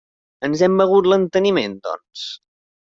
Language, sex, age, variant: Catalan, male, 19-29, Central